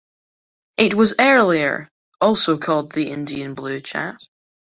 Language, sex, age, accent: English, male, under 19, Scottish English